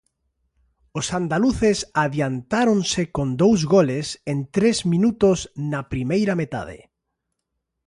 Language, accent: Galician, Normativo (estándar)